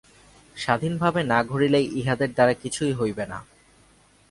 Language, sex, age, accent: Bengali, male, 19-29, শুদ্ধ